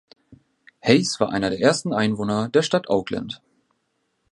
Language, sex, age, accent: German, male, 19-29, Deutschland Deutsch